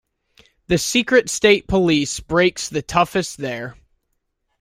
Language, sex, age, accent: English, male, 19-29, United States English